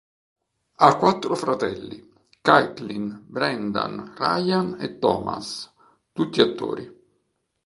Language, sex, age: Italian, male, 50-59